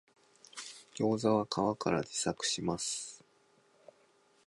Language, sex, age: Japanese, male, 19-29